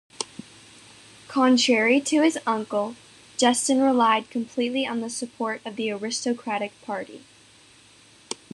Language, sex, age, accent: English, female, under 19, United States English